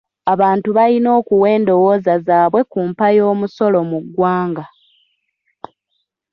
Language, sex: Ganda, female